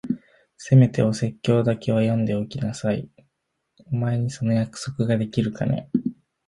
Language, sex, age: Japanese, male, under 19